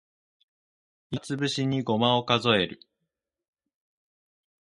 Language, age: Japanese, 19-29